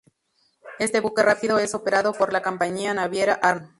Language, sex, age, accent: Spanish, female, 30-39, México